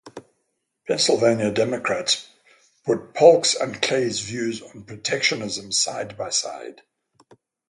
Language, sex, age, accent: English, male, 70-79, England English; Southern African (South Africa, Zimbabwe, Namibia)